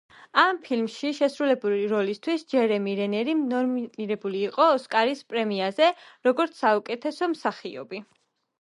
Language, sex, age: Georgian, female, 19-29